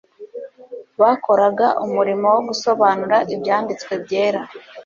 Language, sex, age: Kinyarwanda, female, 30-39